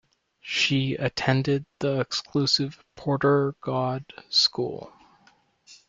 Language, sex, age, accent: English, male, 19-29, Canadian English